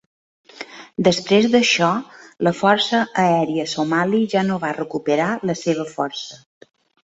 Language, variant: Catalan, Balear